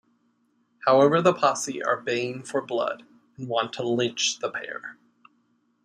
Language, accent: English, United States English